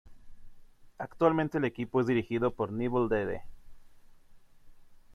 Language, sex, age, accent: Spanish, male, 30-39, México